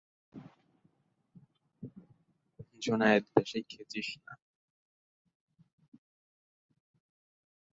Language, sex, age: Bengali, male, under 19